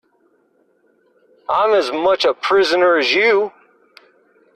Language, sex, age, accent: English, male, 30-39, United States English